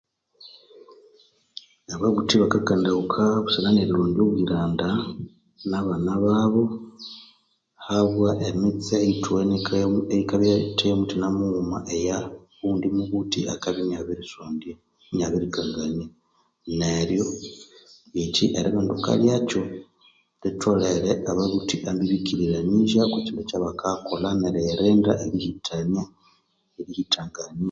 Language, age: Konzo, 19-29